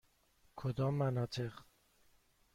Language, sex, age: Persian, male, 30-39